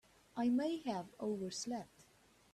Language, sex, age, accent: English, female, 19-29, England English